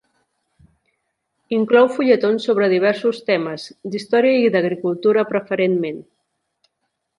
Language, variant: Catalan, Central